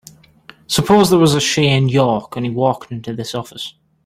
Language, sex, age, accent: English, male, 19-29, England English